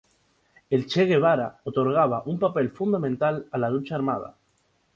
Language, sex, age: Spanish, male, 19-29